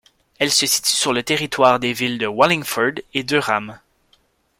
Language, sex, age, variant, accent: French, male, 19-29, Français d'Amérique du Nord, Français du Canada